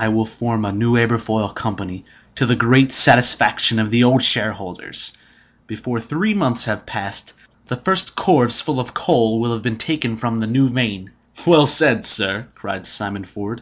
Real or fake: real